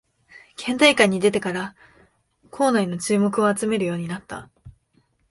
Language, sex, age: Japanese, female, 19-29